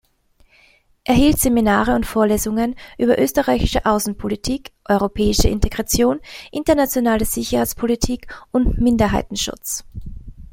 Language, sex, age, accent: German, female, 30-39, Österreichisches Deutsch